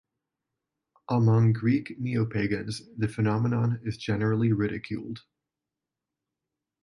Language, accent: English, United States English